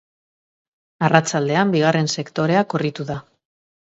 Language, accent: Basque, Mendebalekoa (Araba, Bizkaia, Gipuzkoako mendebaleko herri batzuk)